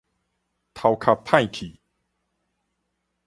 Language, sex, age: Min Nan Chinese, male, 30-39